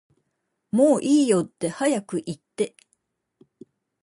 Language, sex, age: Japanese, female, 60-69